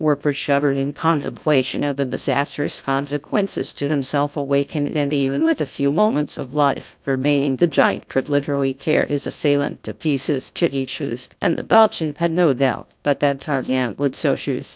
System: TTS, GlowTTS